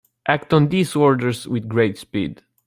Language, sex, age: English, male, 19-29